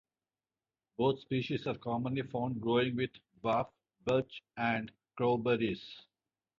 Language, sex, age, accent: English, male, 50-59, India and South Asia (India, Pakistan, Sri Lanka)